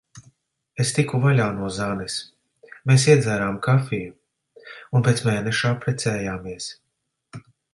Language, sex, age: Latvian, male, 40-49